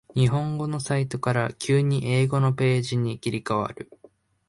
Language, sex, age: Japanese, male, 19-29